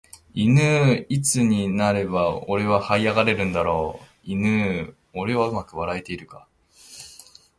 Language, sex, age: Japanese, male, 30-39